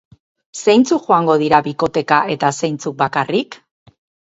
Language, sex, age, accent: Basque, female, 50-59, Erdialdekoa edo Nafarra (Gipuzkoa, Nafarroa)